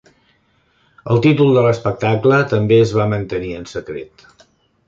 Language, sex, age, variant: Catalan, male, 60-69, Central